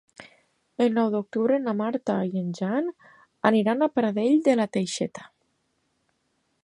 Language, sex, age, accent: Catalan, female, 40-49, valencià